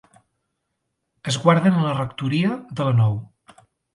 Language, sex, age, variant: Catalan, male, 30-39, Central